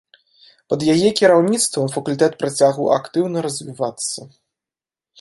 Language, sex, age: Belarusian, male, 19-29